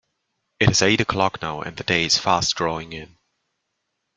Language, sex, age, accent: English, male, 30-39, England English